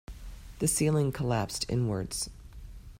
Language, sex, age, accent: English, female, 40-49, United States English